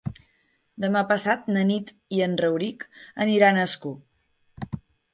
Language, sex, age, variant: Catalan, female, 19-29, Central